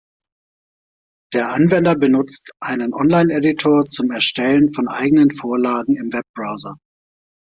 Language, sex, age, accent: German, male, 40-49, Deutschland Deutsch